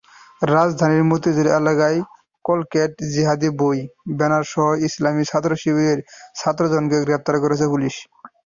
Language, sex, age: Bengali, male, 19-29